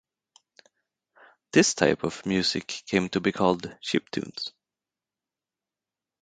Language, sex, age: English, male, 30-39